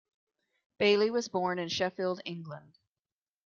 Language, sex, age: English, female, 40-49